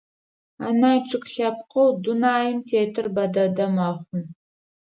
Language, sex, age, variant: Adyghe, female, 19-29, Адыгабзэ (Кирил, пстэумэ зэдыряе)